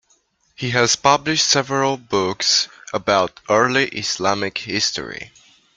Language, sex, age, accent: English, male, 19-29, United States English